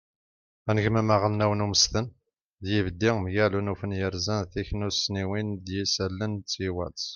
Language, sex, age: Kabyle, male, 50-59